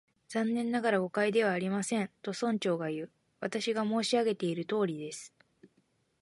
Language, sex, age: Japanese, female, 19-29